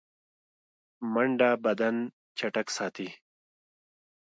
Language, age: Pashto, 30-39